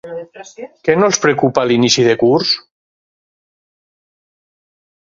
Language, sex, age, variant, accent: Catalan, male, 50-59, Valencià meridional, valencià